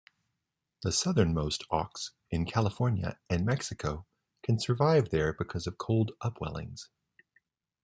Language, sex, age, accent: English, male, 50-59, United States English